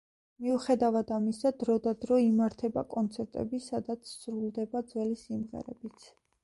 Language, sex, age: Georgian, female, 30-39